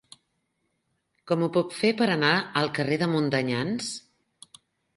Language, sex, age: Catalan, female, 50-59